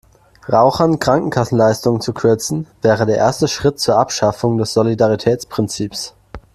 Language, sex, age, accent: German, male, 19-29, Deutschland Deutsch